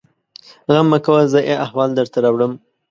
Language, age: Pashto, 19-29